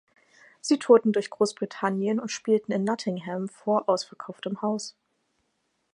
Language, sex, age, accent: German, female, 19-29, Deutschland Deutsch